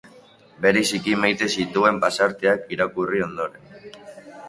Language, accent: Basque, Mendebalekoa (Araba, Bizkaia, Gipuzkoako mendebaleko herri batzuk)